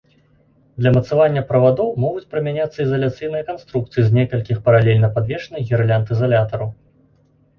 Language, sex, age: Belarusian, male, 30-39